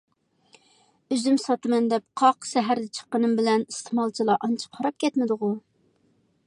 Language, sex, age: Uyghur, female, 40-49